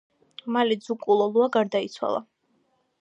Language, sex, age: Georgian, female, under 19